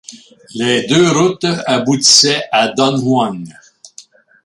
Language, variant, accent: French, Français d'Amérique du Nord, Français du Canada